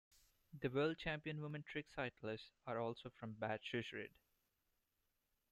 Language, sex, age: English, male, 19-29